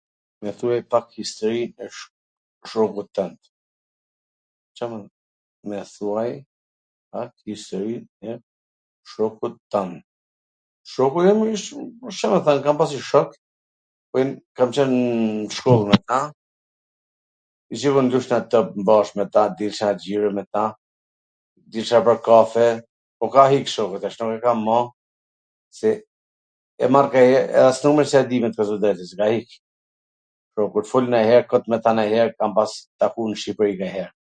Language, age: Gheg Albanian, 50-59